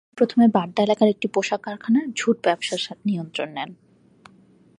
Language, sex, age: Bengali, female, 19-29